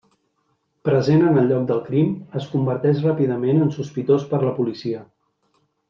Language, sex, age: Catalan, male, 30-39